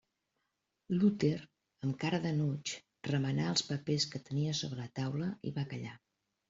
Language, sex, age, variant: Catalan, female, 50-59, Central